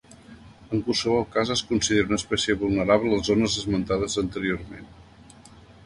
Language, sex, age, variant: Catalan, male, 50-59, Central